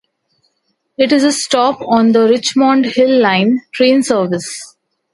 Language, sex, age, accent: English, female, 40-49, India and South Asia (India, Pakistan, Sri Lanka)